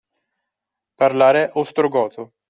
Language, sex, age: Italian, male, 19-29